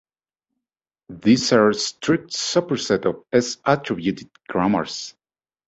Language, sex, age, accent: English, male, 40-49, United States English